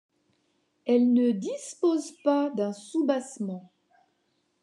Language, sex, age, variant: French, female, 50-59, Français de métropole